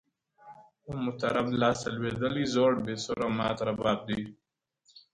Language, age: Pashto, under 19